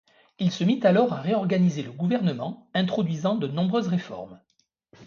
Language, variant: French, Français de métropole